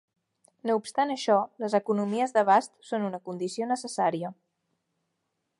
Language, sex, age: Catalan, female, under 19